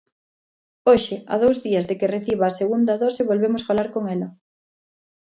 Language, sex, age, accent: Galician, female, 19-29, Normativo (estándar)